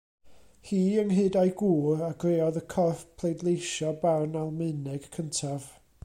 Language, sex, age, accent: Welsh, male, 40-49, Y Deyrnas Unedig Cymraeg